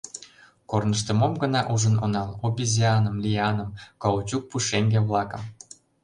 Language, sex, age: Mari, male, 19-29